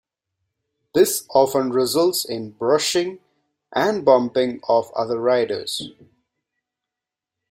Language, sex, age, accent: English, male, 19-29, India and South Asia (India, Pakistan, Sri Lanka)